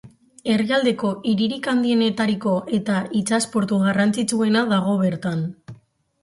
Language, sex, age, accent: Basque, female, 19-29, Mendebalekoa (Araba, Bizkaia, Gipuzkoako mendebaleko herri batzuk)